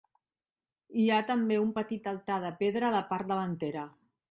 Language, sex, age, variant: Catalan, female, 60-69, Central